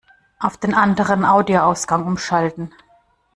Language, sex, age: German, female, 40-49